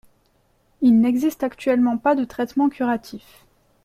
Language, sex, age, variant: French, female, 19-29, Français de métropole